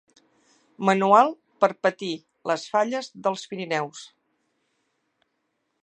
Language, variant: Catalan, Central